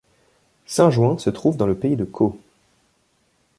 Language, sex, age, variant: French, male, 19-29, Français de métropole